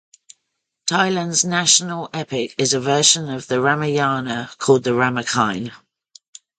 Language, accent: English, England English